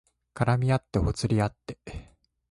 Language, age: Japanese, 19-29